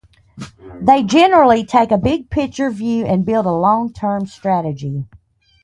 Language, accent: English, United States English